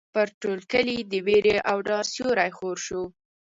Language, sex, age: Pashto, female, 30-39